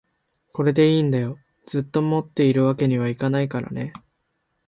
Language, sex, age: Japanese, male, 19-29